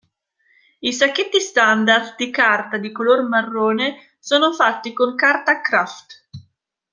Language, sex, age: Italian, female, 19-29